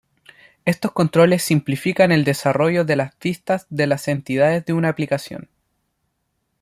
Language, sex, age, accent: Spanish, male, 19-29, Chileno: Chile, Cuyo